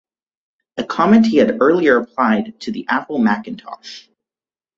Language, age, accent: English, 19-29, United States English